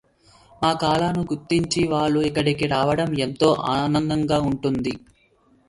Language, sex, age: Telugu, male, 19-29